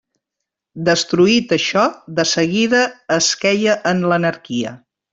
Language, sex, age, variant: Catalan, female, 50-59, Central